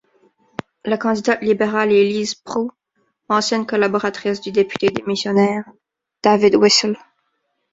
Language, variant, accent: French, Français d'Amérique du Nord, Français du Canada